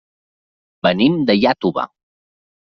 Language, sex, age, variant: Catalan, male, 30-39, Central